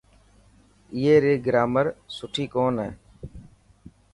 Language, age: Dhatki, 30-39